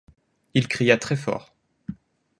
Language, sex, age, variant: French, male, 19-29, Français de métropole